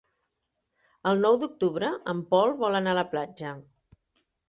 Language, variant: Catalan, Central